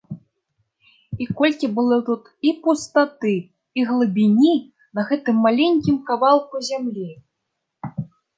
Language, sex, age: Belarusian, female, 19-29